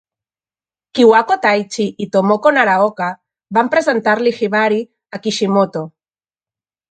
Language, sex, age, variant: Catalan, female, 40-49, Central